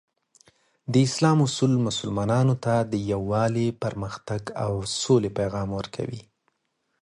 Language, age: Pashto, 30-39